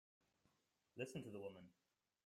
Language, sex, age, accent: English, male, 30-39, Irish English